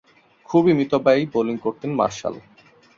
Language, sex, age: Bengali, male, 19-29